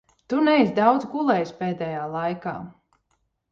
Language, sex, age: Latvian, female, 30-39